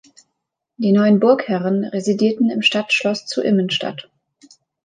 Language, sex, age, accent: German, female, 19-29, Deutschland Deutsch